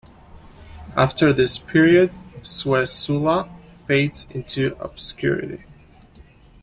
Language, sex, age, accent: English, male, 19-29, United States English